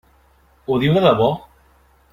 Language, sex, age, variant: Catalan, male, 40-49, Central